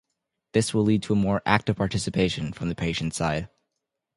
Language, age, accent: English, 19-29, United States English